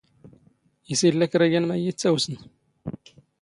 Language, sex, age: Standard Moroccan Tamazight, male, 30-39